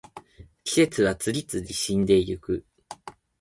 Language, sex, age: Japanese, male, 19-29